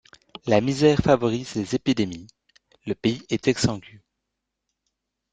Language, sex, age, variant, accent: French, male, 19-29, Français d'Europe, Français de Belgique